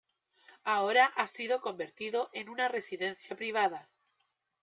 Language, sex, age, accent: Spanish, female, 19-29, Chileno: Chile, Cuyo